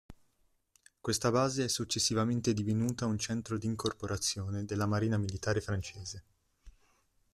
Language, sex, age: Italian, male, under 19